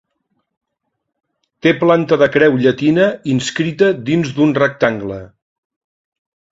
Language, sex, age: Catalan, male, 50-59